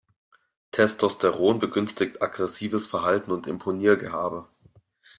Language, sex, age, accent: German, male, 19-29, Deutschland Deutsch